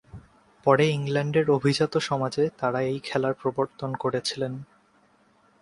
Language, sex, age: Bengali, male, 19-29